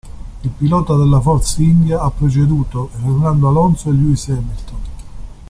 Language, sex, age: Italian, male, 60-69